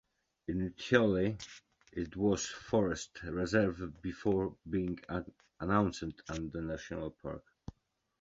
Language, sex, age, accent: English, male, 30-39, England English